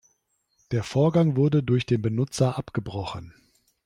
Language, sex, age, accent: German, male, 30-39, Deutschland Deutsch